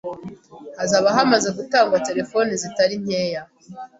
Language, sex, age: Kinyarwanda, female, 19-29